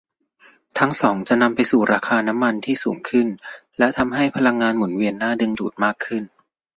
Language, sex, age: Thai, male, 19-29